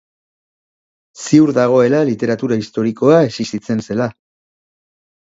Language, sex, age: Basque, male, 50-59